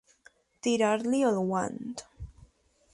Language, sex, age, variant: Catalan, female, under 19, Balear